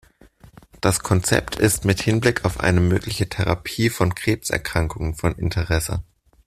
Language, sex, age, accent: German, male, 19-29, Deutschland Deutsch